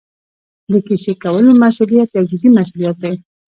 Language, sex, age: Pashto, female, 19-29